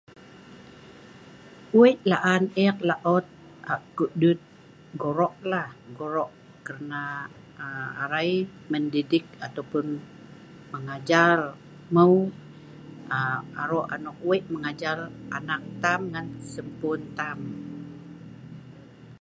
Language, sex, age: Sa'ban, female, 50-59